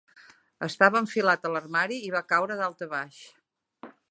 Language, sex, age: Catalan, female, 50-59